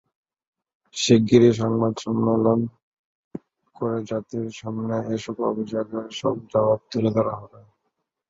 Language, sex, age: Bengali, male, 19-29